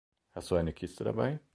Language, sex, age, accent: German, male, 30-39, Deutschland Deutsch